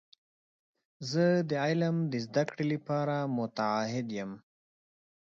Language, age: Pashto, 30-39